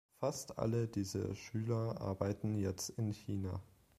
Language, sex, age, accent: German, male, 19-29, Deutschland Deutsch